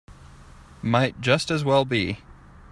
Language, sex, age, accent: English, male, 19-29, United States English